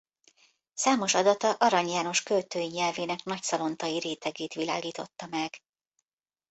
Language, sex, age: Hungarian, female, 50-59